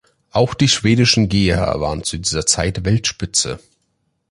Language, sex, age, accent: German, male, 19-29, Deutschland Deutsch